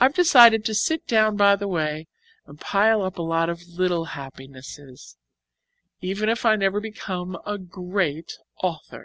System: none